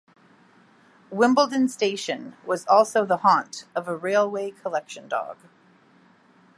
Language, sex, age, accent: English, female, 40-49, United States English